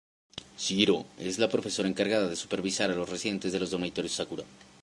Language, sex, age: Spanish, male, 30-39